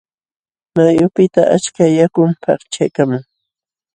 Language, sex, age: Jauja Wanca Quechua, female, 70-79